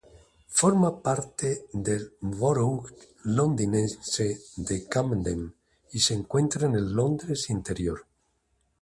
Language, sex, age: Spanish, male, 60-69